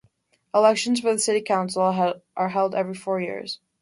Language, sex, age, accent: English, female, under 19, United States English